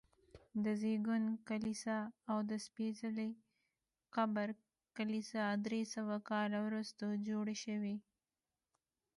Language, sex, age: Pashto, female, 19-29